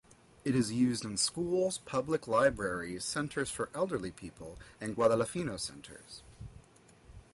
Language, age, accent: English, 19-29, United States English